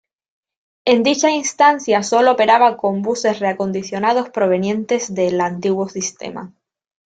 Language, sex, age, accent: Spanish, female, 19-29, España: Norte peninsular (Asturias, Castilla y León, Cantabria, País Vasco, Navarra, Aragón, La Rioja, Guadalajara, Cuenca)